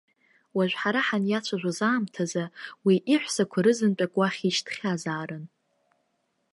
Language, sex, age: Abkhazian, female, 19-29